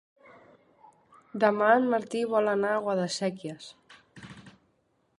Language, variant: Catalan, Central